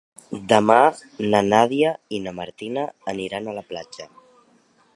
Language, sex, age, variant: Catalan, male, 19-29, Central